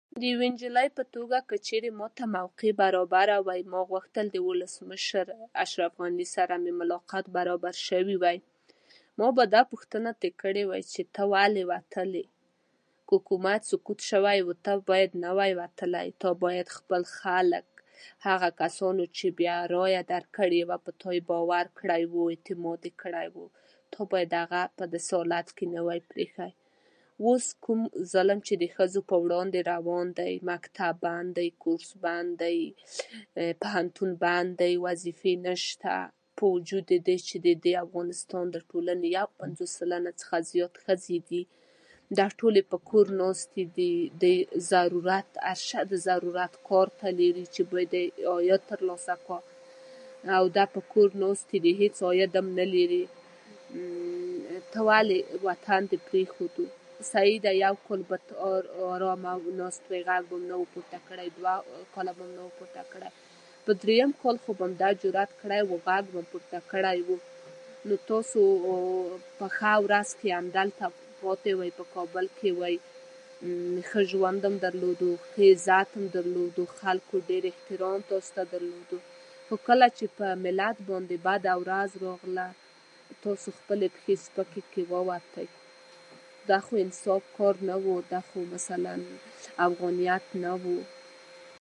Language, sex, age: Pashto, female, 19-29